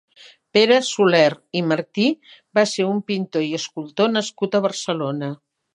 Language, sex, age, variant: Catalan, female, 60-69, Central